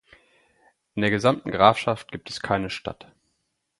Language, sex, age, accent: German, male, 30-39, Deutschland Deutsch